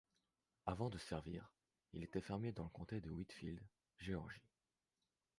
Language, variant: French, Français de métropole